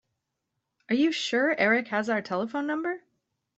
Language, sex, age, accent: English, female, 30-39, United States English